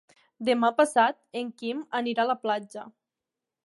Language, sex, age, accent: Catalan, female, 19-29, Tortosí